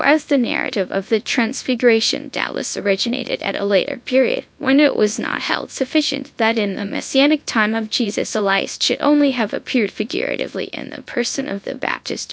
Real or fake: fake